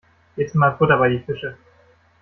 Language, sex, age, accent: German, male, 19-29, Deutschland Deutsch